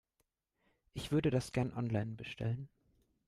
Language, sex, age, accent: German, male, under 19, Deutschland Deutsch